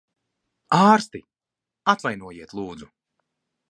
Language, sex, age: Latvian, male, 30-39